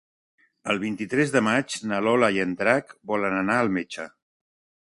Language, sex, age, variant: Catalan, male, 50-59, Central